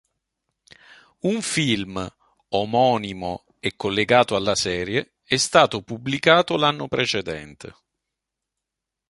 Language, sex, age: Italian, male, 40-49